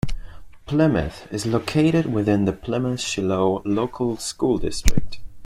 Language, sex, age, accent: English, male, 19-29, United States English